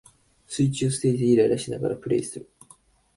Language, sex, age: Japanese, male, 19-29